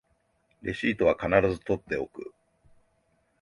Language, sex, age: Japanese, male, 50-59